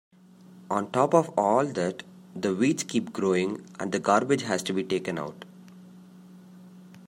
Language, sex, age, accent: English, male, 30-39, India and South Asia (India, Pakistan, Sri Lanka)